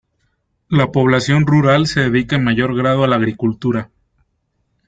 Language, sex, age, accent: Spanish, male, 19-29, México